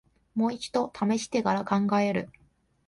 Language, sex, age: Japanese, female, 19-29